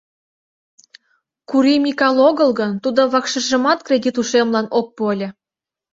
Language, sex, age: Mari, female, 19-29